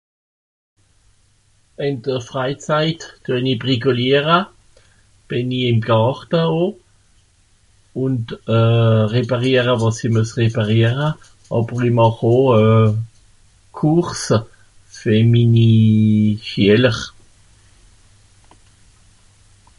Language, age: Swiss German, 50-59